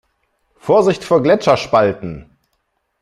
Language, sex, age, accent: German, male, 50-59, Deutschland Deutsch